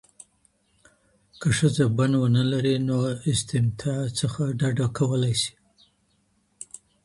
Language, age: Pashto, 50-59